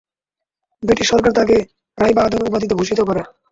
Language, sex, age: Bengali, male, 19-29